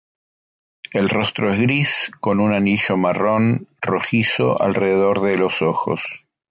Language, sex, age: Spanish, male, 50-59